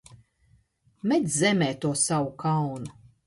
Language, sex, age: Latvian, female, 50-59